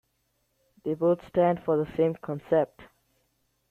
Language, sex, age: English, male, 19-29